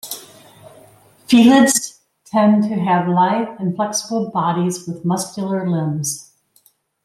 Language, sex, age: English, female, 50-59